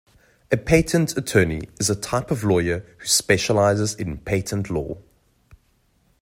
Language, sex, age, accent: English, male, 30-39, Southern African (South Africa, Zimbabwe, Namibia)